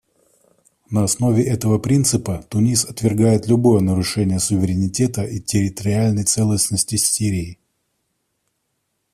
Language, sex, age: Russian, male, 30-39